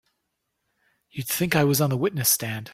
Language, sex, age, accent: English, male, 40-49, New Zealand English